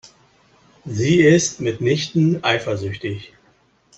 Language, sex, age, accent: German, male, 30-39, Deutschland Deutsch